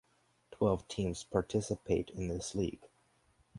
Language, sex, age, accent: English, male, under 19, United States English